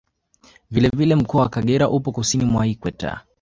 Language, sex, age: Swahili, male, 19-29